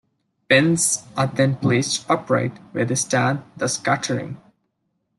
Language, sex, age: English, male, under 19